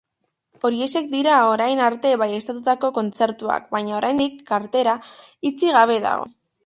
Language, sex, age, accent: Basque, female, under 19, Mendebalekoa (Araba, Bizkaia, Gipuzkoako mendebaleko herri batzuk)